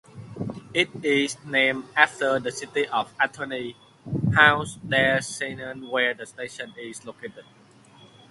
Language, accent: English, England English